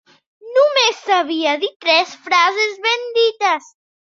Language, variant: Catalan, Central